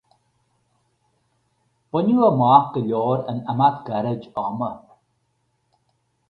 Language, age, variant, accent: Irish, 50-59, Gaeilge Uladh, Cainteoir dúchais, Gaeltacht